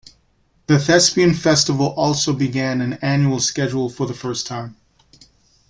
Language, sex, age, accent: English, male, 40-49, United States English